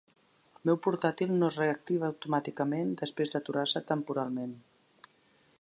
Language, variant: Catalan, Central